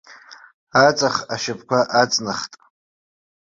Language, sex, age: Abkhazian, male, 40-49